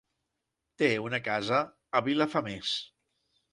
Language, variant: Catalan, Central